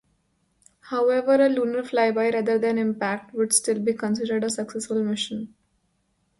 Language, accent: English, India and South Asia (India, Pakistan, Sri Lanka)